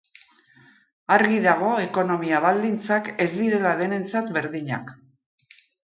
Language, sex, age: Basque, female, 60-69